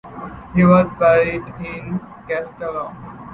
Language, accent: English, United States English